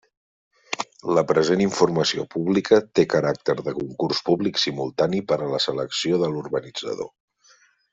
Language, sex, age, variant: Catalan, male, 19-29, Central